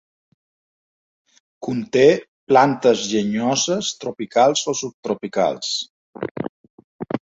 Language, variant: Catalan, Balear